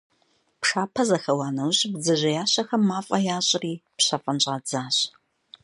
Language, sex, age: Kabardian, female, 40-49